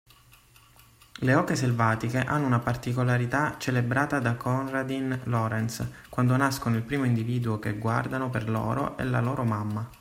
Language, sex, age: Italian, male, 19-29